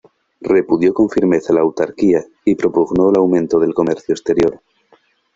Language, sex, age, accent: Spanish, male, 30-39, España: Norte peninsular (Asturias, Castilla y León, Cantabria, País Vasco, Navarra, Aragón, La Rioja, Guadalajara, Cuenca)